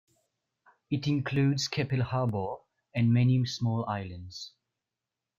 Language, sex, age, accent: English, male, 19-29, England English